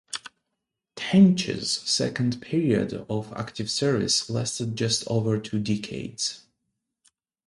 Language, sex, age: English, male, 30-39